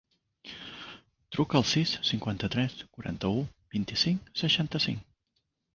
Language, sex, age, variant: Catalan, male, 40-49, Central